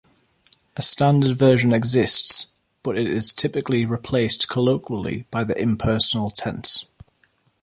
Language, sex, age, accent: English, male, 19-29, England English